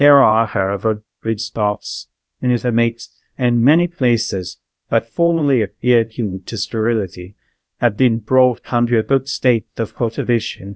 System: TTS, VITS